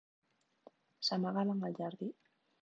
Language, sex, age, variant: Catalan, female, 19-29, Central